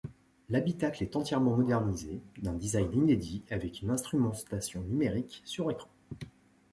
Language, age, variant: French, 40-49, Français de métropole